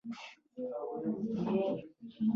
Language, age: Pashto, 19-29